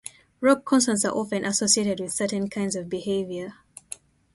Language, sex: English, female